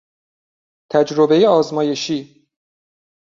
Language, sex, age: Persian, male, 40-49